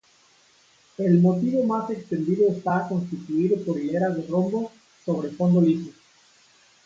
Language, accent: Spanish, México